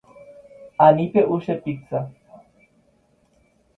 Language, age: Guarani, 19-29